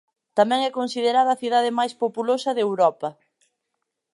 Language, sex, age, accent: Galician, female, 19-29, Atlántico (seseo e gheada)